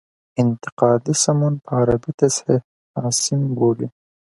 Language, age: Pashto, 19-29